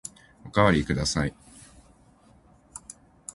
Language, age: Japanese, 19-29